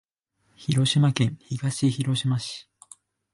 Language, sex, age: Japanese, male, 19-29